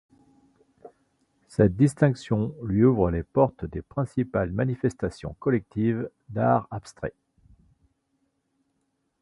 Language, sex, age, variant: French, male, 50-59, Français de métropole